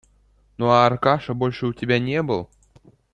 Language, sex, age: Russian, male, under 19